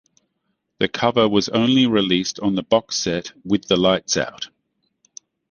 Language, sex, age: English, male, 40-49